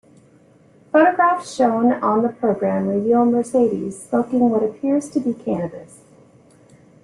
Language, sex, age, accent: English, female, 50-59, United States English